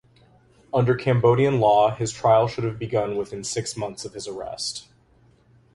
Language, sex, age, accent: English, male, 19-29, United States English